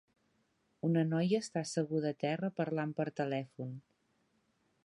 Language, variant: Catalan, Central